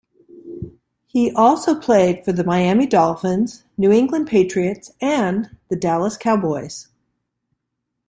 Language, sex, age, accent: English, female, 50-59, United States English